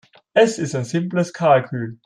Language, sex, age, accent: German, male, 19-29, Österreichisches Deutsch